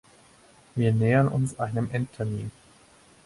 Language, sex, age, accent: German, male, 19-29, Deutschland Deutsch